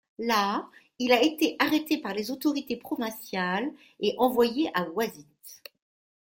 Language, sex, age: French, female, 60-69